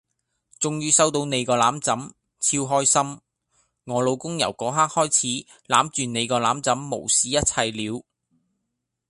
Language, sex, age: Cantonese, male, 19-29